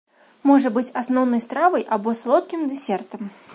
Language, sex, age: Belarusian, female, 19-29